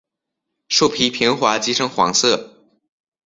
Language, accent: Chinese, 出生地：辽宁省